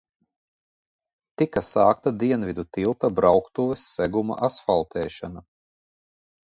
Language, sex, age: Latvian, male, 40-49